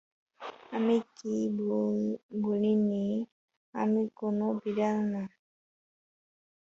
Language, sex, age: Bengali, female, 19-29